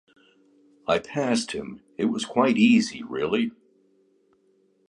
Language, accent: English, Canadian English